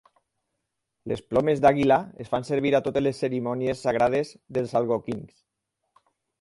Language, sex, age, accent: Catalan, male, 50-59, valencià